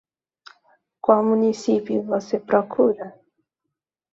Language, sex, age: Portuguese, female, 19-29